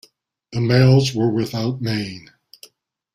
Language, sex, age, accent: English, male, 60-69, United States English